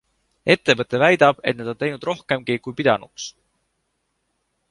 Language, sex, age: Estonian, male, 19-29